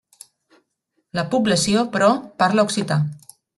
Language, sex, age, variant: Catalan, female, 19-29, Nord-Occidental